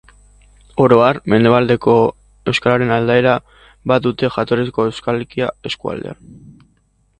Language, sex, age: Basque, male, 30-39